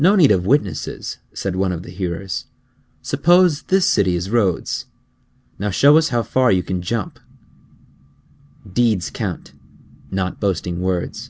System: none